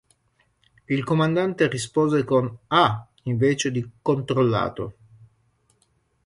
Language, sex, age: Italian, male, 50-59